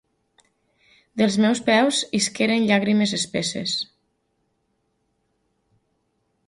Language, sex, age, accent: Catalan, female, 40-49, valencià